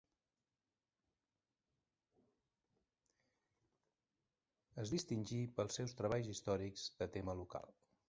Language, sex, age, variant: Catalan, male, 50-59, Central